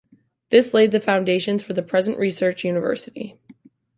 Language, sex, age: English, female, 19-29